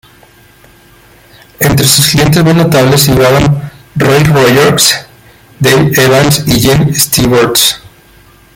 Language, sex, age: Spanish, male, 19-29